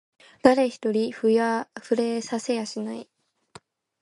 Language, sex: Japanese, female